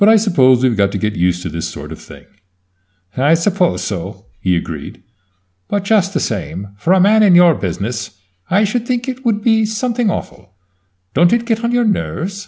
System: none